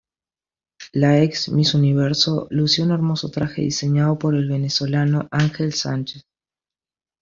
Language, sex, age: Spanish, male, under 19